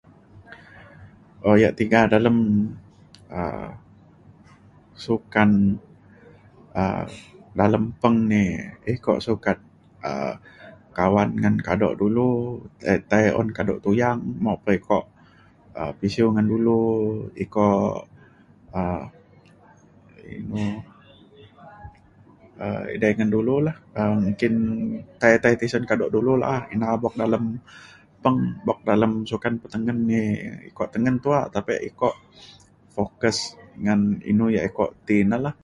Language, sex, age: Mainstream Kenyah, male, 30-39